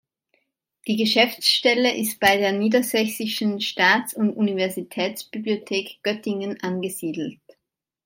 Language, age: German, 19-29